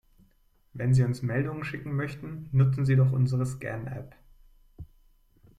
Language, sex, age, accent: German, male, 19-29, Deutschland Deutsch